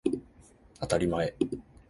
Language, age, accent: Japanese, 30-39, 関西